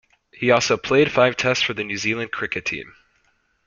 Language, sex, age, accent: English, male, under 19, United States English